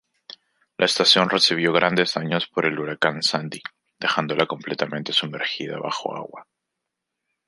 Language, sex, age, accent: Spanish, male, 19-29, Andino-Pacífico: Colombia, Perú, Ecuador, oeste de Bolivia y Venezuela andina